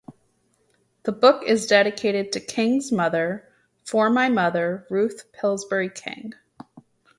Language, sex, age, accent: English, female, 30-39, United States English